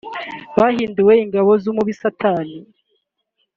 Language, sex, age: Kinyarwanda, male, 19-29